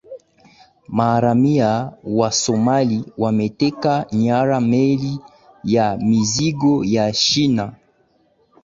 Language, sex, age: Swahili, male, 19-29